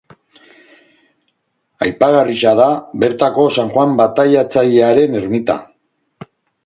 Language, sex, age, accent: Basque, male, 40-49, Mendebalekoa (Araba, Bizkaia, Gipuzkoako mendebaleko herri batzuk)